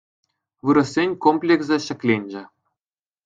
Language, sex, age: Chuvash, male, 19-29